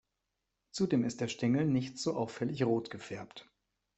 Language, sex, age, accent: German, male, 19-29, Deutschland Deutsch